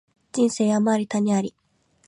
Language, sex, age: Japanese, female, 19-29